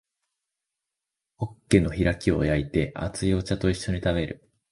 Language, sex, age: Japanese, male, under 19